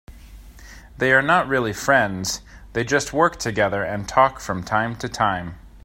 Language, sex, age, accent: English, male, 30-39, United States English